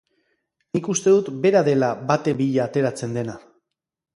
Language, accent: Basque, Mendebalekoa (Araba, Bizkaia, Gipuzkoako mendebaleko herri batzuk)